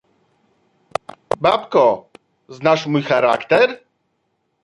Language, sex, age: Polish, male, 40-49